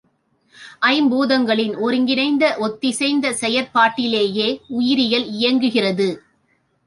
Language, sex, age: Tamil, female, 40-49